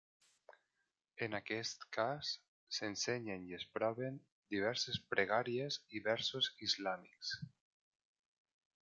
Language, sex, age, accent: Catalan, male, 19-29, valencià